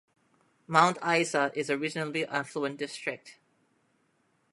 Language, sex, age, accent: English, female, 30-39, United States English